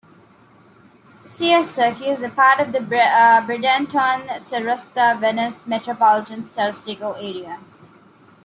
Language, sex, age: English, female, under 19